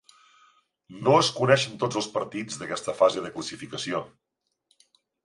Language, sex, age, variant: Catalan, male, 60-69, Central